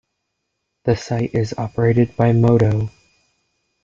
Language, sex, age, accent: English, male, under 19, United States English